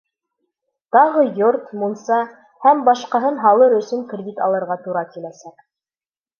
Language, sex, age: Bashkir, female, 19-29